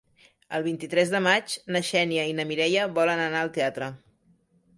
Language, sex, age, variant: Catalan, female, 50-59, Central